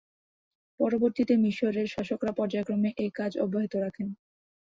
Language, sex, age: Bengali, female, 19-29